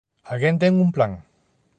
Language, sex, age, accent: Galician, male, 30-39, Normativo (estándar)